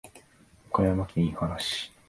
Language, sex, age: Japanese, male, 19-29